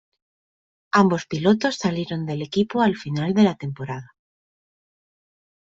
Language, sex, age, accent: Spanish, female, 19-29, España: Sur peninsular (Andalucia, Extremadura, Murcia)